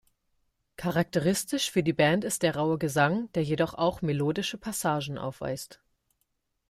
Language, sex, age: German, female, 19-29